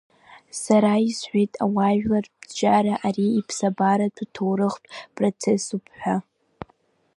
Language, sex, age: Abkhazian, female, under 19